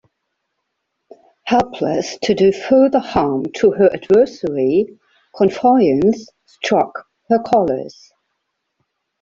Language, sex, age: English, female, 40-49